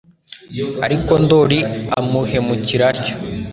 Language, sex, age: Kinyarwanda, male, under 19